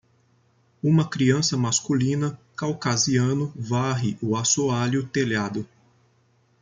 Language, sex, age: Portuguese, male, 19-29